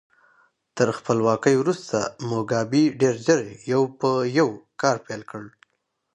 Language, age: Pashto, 19-29